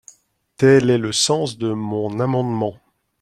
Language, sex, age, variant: French, male, 50-59, Français de métropole